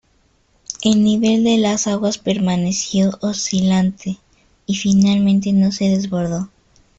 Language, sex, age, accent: Spanish, female, under 19, Andino-Pacífico: Colombia, Perú, Ecuador, oeste de Bolivia y Venezuela andina